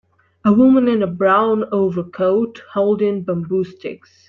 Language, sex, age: English, female, 19-29